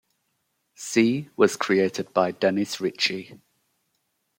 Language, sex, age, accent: English, male, 40-49, England English